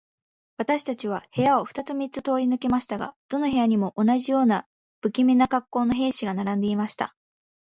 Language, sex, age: Japanese, female, 19-29